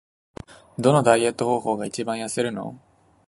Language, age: Japanese, 19-29